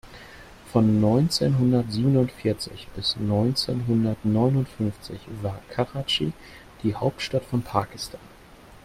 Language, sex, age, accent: German, male, 30-39, Deutschland Deutsch